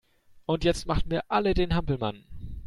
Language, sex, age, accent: German, male, 19-29, Deutschland Deutsch